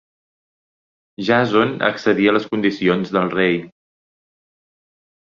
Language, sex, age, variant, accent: Catalan, male, 40-49, Balear, menorquí